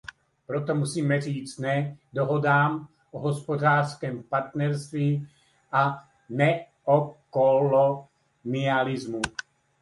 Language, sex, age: Czech, male, 50-59